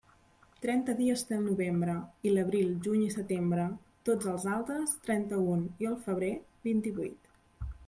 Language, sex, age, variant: Catalan, female, 30-39, Central